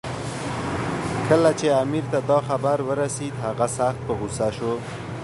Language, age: Pashto, 19-29